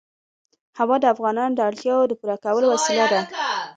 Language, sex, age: Pashto, female, 19-29